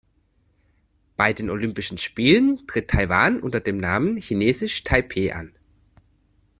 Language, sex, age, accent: German, male, 30-39, Deutschland Deutsch